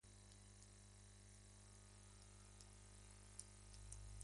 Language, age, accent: Spanish, 40-49, España: Centro-Sur peninsular (Madrid, Toledo, Castilla-La Mancha)